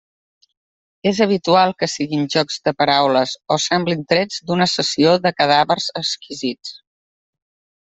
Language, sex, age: Catalan, female, 40-49